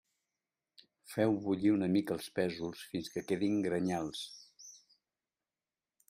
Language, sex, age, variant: Catalan, male, 60-69, Central